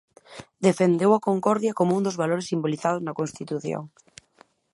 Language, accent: Galician, Normativo (estándar)